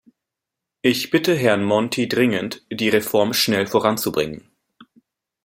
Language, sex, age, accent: German, male, 30-39, Deutschland Deutsch